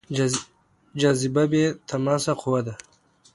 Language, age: Pashto, 19-29